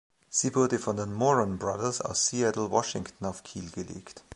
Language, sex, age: German, male, 40-49